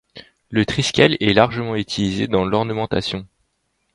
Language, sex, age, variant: French, male, under 19, Français de métropole